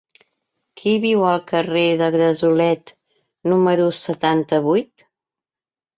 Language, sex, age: Catalan, female, 50-59